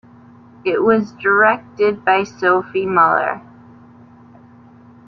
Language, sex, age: English, female, 30-39